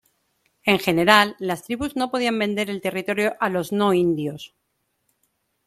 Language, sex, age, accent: Spanish, male, 40-49, España: Norte peninsular (Asturias, Castilla y León, Cantabria, País Vasco, Navarra, Aragón, La Rioja, Guadalajara, Cuenca)